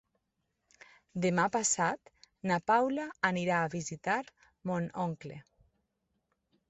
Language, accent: Catalan, valencià